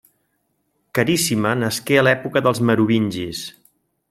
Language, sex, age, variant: Catalan, female, under 19, Central